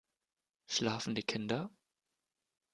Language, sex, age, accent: German, male, 19-29, Deutschland Deutsch